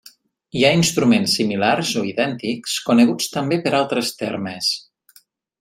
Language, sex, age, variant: Catalan, male, 30-39, Central